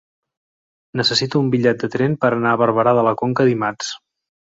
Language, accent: Catalan, Camp de Tarragona